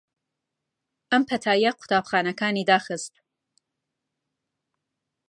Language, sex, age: Central Kurdish, female, 30-39